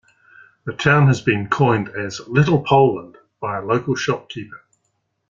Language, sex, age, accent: English, male, 60-69, New Zealand English